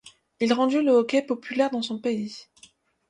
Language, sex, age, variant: French, female, 19-29, Français de métropole